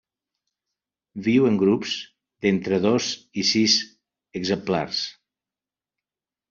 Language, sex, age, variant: Catalan, male, 60-69, Central